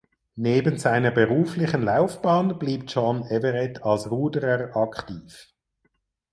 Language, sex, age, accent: German, male, 40-49, Schweizerdeutsch